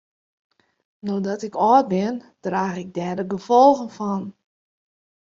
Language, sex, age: Western Frisian, female, 40-49